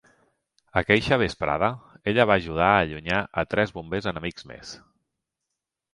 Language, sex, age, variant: Catalan, male, 40-49, Central